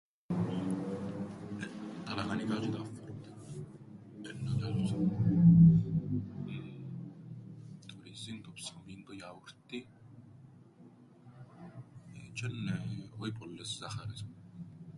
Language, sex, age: Greek, male, 19-29